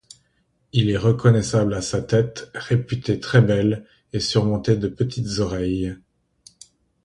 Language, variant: French, Français d'Europe